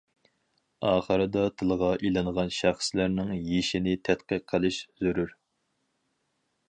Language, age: Uyghur, 19-29